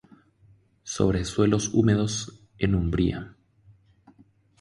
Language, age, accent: Spanish, 30-39, Rioplatense: Argentina, Uruguay, este de Bolivia, Paraguay